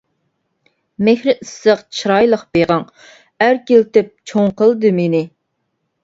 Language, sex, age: Uyghur, female, 19-29